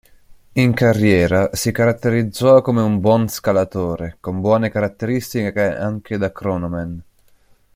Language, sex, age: Italian, male, 19-29